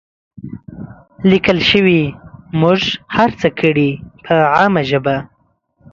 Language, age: Pashto, under 19